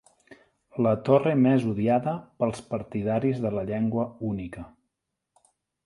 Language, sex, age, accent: Catalan, male, 40-49, central; nord-occidental